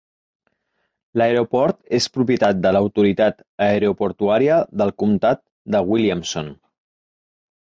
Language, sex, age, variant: Catalan, male, 50-59, Central